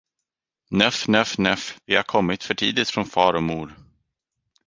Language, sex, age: Swedish, male, 19-29